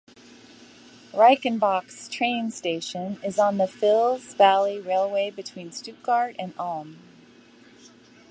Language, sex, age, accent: English, female, 60-69, United States English